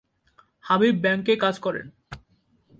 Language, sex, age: Bengali, male, 19-29